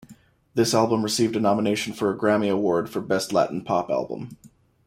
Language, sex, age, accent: English, male, 30-39, United States English